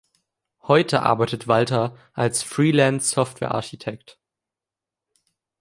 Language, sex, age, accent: German, male, under 19, Deutschland Deutsch